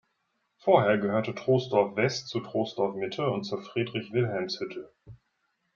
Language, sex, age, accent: German, male, 30-39, Deutschland Deutsch